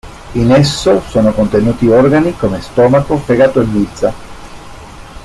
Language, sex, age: Italian, male, 50-59